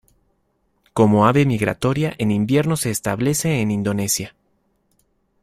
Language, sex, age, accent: Spanish, male, 30-39, México